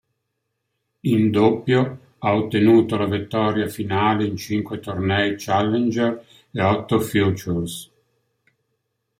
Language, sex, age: Italian, male, 60-69